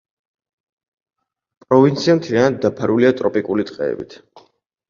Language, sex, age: Georgian, male, 19-29